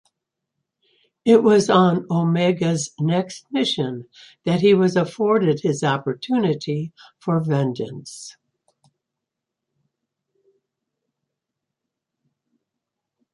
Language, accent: English, United States English